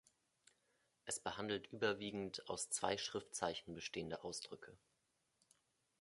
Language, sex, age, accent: German, male, 30-39, Deutschland Deutsch